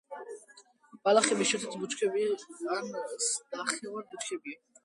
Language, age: Georgian, 90+